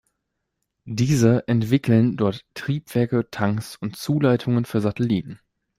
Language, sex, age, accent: German, male, 19-29, Deutschland Deutsch